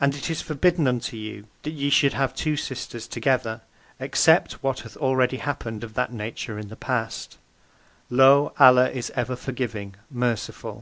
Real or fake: real